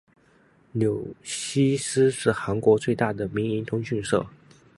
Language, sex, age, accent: Chinese, male, 19-29, 出生地：福建省